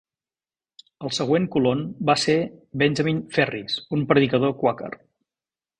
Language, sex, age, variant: Catalan, male, 50-59, Central